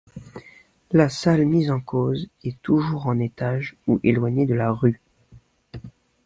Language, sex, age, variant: French, male, under 19, Français de métropole